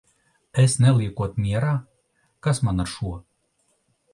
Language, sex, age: Latvian, male, 40-49